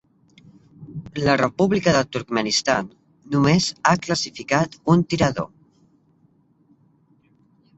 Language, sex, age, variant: Catalan, male, under 19, Central